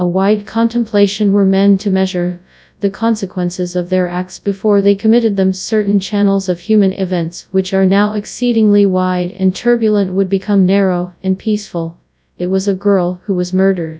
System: TTS, FastPitch